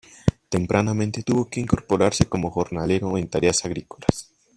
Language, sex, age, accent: Spanish, male, 19-29, México